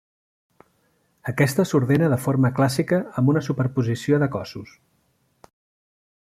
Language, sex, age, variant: Catalan, male, 40-49, Central